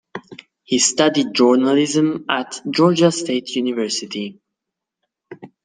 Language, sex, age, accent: English, male, under 19, United States English